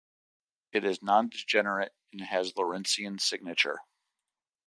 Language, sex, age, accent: English, male, 30-39, United States English